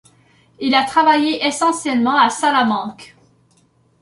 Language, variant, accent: French, Français d'Amérique du Nord, Français du Canada